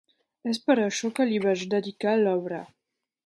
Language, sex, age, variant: Catalan, male, 19-29, Septentrional